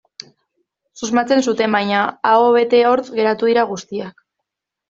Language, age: Basque, 19-29